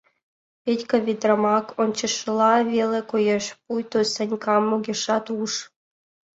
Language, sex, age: Mari, female, under 19